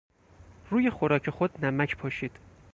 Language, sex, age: Persian, male, 30-39